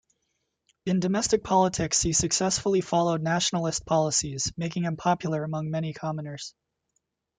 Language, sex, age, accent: English, male, 30-39, United States English